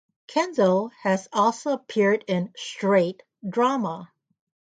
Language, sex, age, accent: English, female, 50-59, United States English